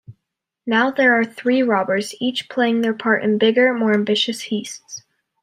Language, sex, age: English, female, under 19